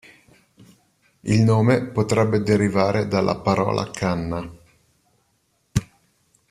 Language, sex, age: Italian, male, 50-59